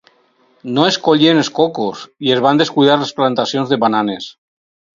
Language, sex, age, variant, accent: Catalan, male, 50-59, Valencià meridional, valencià